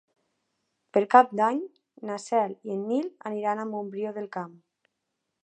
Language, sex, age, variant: Catalan, female, 19-29, Nord-Occidental